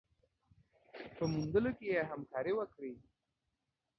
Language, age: Pashto, under 19